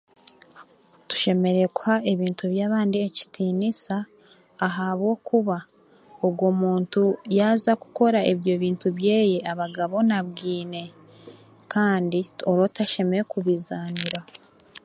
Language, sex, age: Chiga, female, 19-29